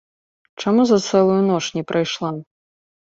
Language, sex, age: Belarusian, female, 19-29